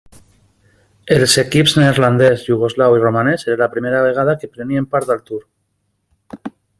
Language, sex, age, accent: Catalan, male, 40-49, valencià